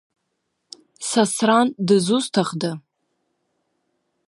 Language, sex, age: Abkhazian, female, under 19